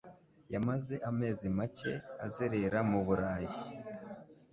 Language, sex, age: Kinyarwanda, male, 19-29